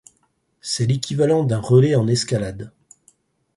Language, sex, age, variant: French, male, 60-69, Français de métropole